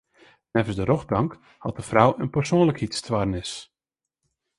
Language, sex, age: Western Frisian, male, 19-29